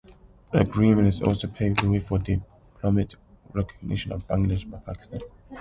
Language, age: English, 19-29